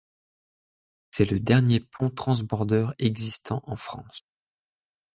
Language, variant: French, Français de métropole